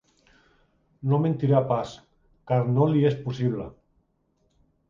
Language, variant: Catalan, Central